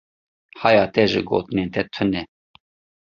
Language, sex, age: Kurdish, male, 40-49